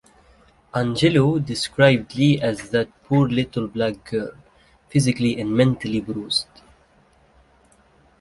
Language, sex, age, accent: English, male, 19-29, United States English